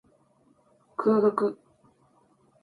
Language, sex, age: Japanese, female, 19-29